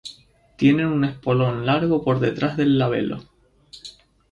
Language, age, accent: Spanish, 19-29, España: Islas Canarias